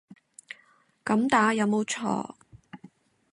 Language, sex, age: Cantonese, female, 19-29